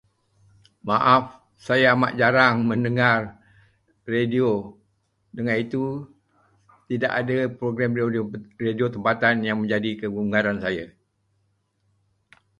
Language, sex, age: Malay, male, 70-79